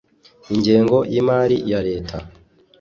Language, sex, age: Kinyarwanda, male, 19-29